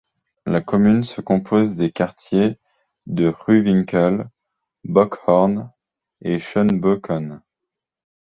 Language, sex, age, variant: French, male, 30-39, Français de métropole